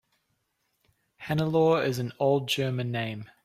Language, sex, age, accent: English, male, 40-49, New Zealand English